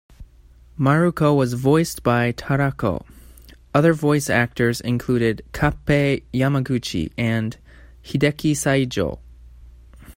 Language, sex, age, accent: English, male, 19-29, United States English